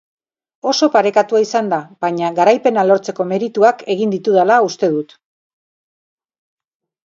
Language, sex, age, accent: Basque, female, 50-59, Mendebalekoa (Araba, Bizkaia, Gipuzkoako mendebaleko herri batzuk)